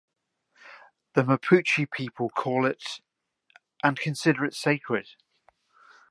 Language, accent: English, England English